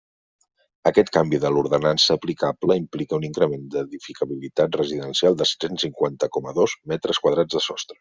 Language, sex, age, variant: Catalan, male, 19-29, Central